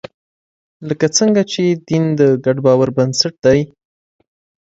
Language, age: Pashto, 19-29